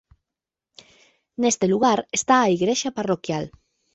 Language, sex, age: Galician, female, 30-39